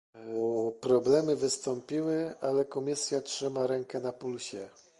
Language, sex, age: Polish, male, 30-39